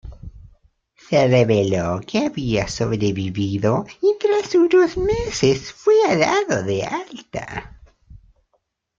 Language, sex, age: Spanish, male, 19-29